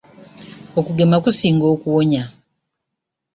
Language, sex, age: Ganda, female, 19-29